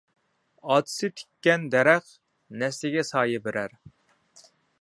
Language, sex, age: Uyghur, male, 30-39